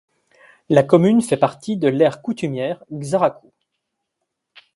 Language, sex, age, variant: French, male, 30-39, Français de métropole